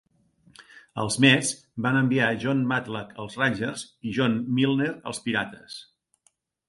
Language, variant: Catalan, Central